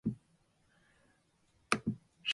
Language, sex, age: Chinese, female, 19-29